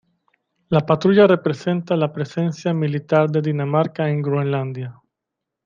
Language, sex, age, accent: Spanish, male, 30-39, Caribe: Cuba, Venezuela, Puerto Rico, República Dominicana, Panamá, Colombia caribeña, México caribeño, Costa del golfo de México